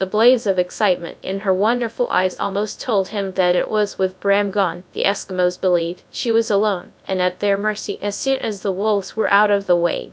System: TTS, GradTTS